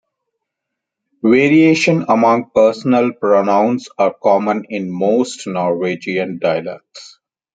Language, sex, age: English, male, 30-39